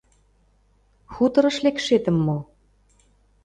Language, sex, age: Mari, female, 40-49